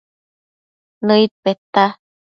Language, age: Matsés, 30-39